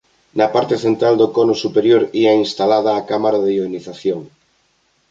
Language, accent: Galician, Normativo (estándar)